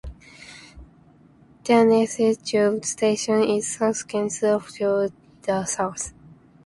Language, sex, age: English, female, under 19